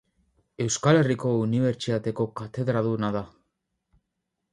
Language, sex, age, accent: Basque, male, 19-29, Mendebalekoa (Araba, Bizkaia, Gipuzkoako mendebaleko herri batzuk)